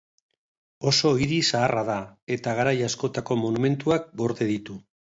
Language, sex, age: Basque, male, 60-69